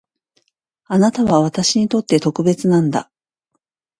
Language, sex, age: Japanese, female, 40-49